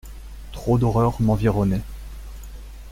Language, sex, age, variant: French, male, 30-39, Français de métropole